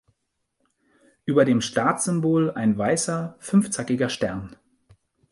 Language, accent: German, Deutschland Deutsch